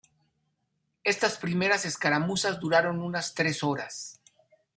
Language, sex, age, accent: Spanish, male, 50-59, México